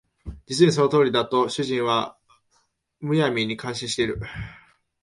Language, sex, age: Japanese, male, 19-29